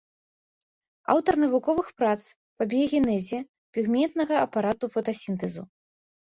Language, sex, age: Belarusian, female, 19-29